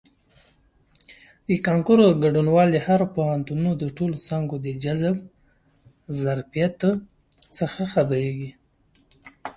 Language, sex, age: Pashto, male, 19-29